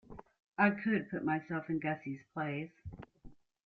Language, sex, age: English, female, 50-59